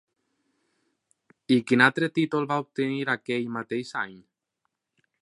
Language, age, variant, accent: Catalan, 19-29, Valencià central, valencià